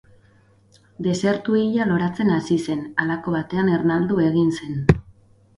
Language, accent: Basque, Mendebalekoa (Araba, Bizkaia, Gipuzkoako mendebaleko herri batzuk)